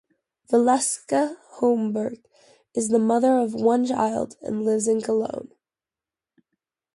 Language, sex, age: English, female, under 19